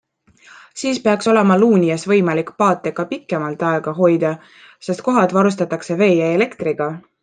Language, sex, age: Estonian, female, 19-29